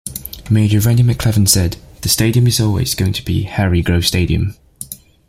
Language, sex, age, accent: English, male, 19-29, England English